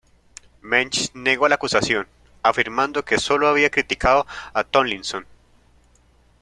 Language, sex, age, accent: Spanish, male, 19-29, Andino-Pacífico: Colombia, Perú, Ecuador, oeste de Bolivia y Venezuela andina